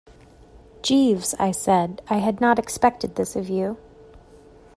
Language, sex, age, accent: English, female, 19-29, United States English